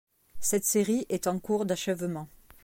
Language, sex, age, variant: French, female, 50-59, Français de métropole